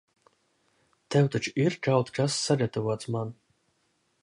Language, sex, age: Latvian, male, 30-39